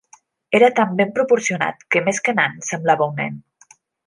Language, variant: Catalan, Central